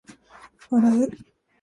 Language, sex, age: Japanese, female, 19-29